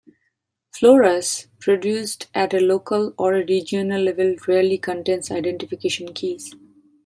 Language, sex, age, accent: English, female, 30-39, India and South Asia (India, Pakistan, Sri Lanka)